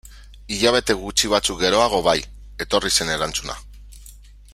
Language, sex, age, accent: Basque, male, 30-39, Mendebalekoa (Araba, Bizkaia, Gipuzkoako mendebaleko herri batzuk)